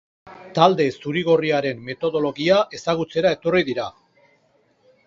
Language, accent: Basque, Erdialdekoa edo Nafarra (Gipuzkoa, Nafarroa)